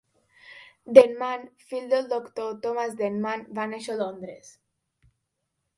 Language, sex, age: Catalan, female, under 19